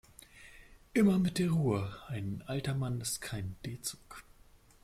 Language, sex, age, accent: German, male, 19-29, Deutschland Deutsch